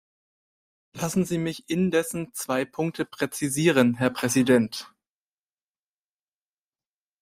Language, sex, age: German, male, 19-29